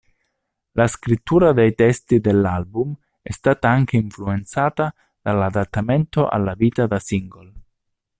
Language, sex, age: Italian, male, 30-39